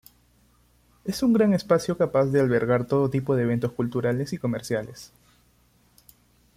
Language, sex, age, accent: Spanish, male, 19-29, Andino-Pacífico: Colombia, Perú, Ecuador, oeste de Bolivia y Venezuela andina